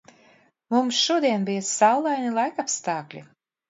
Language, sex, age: Latvian, female, 50-59